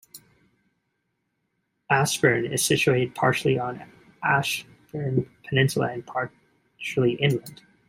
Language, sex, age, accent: English, male, 19-29, United States English